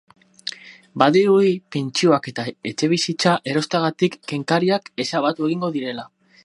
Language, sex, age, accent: Basque, male, 19-29, Mendebalekoa (Araba, Bizkaia, Gipuzkoako mendebaleko herri batzuk)